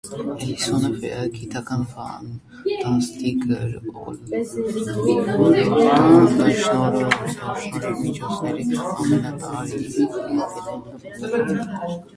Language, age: Armenian, under 19